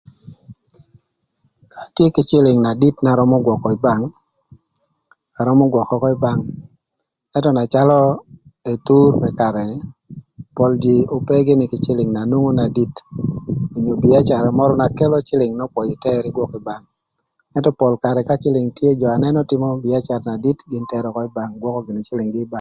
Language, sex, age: Thur, male, 40-49